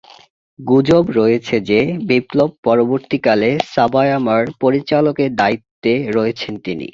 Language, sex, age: Bengali, male, 19-29